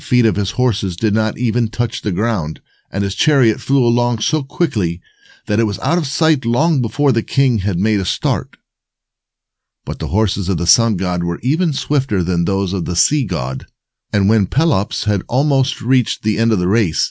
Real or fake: real